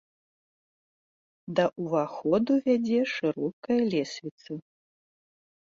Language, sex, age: Belarusian, female, 40-49